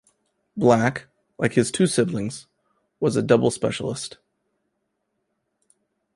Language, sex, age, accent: English, male, 19-29, United States English